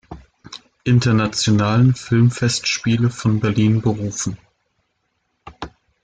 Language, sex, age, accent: German, male, 30-39, Deutschland Deutsch